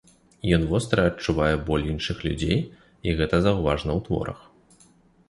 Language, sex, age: Belarusian, male, 19-29